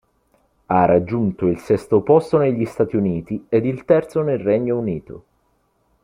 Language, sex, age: Italian, male, 19-29